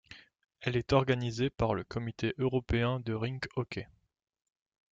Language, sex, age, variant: French, male, 19-29, Français de métropole